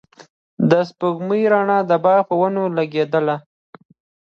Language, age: Pashto, under 19